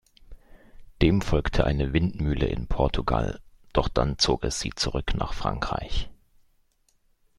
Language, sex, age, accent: German, male, 30-39, Deutschland Deutsch